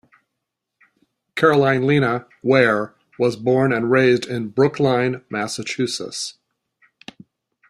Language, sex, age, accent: English, male, 60-69, United States English